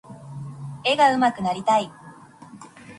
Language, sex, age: Japanese, female, 19-29